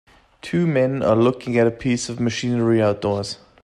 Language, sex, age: English, male, 30-39